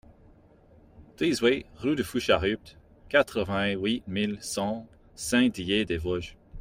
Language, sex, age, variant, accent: French, male, 30-39, Français d'Amérique du Nord, Français du Canada